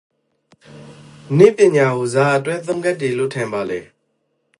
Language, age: Rakhine, 30-39